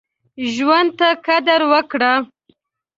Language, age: Pashto, 19-29